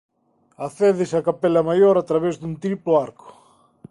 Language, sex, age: Galician, male, 40-49